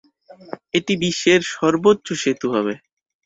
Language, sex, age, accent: Bengali, male, 19-29, Native